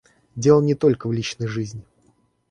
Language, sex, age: Russian, male, 19-29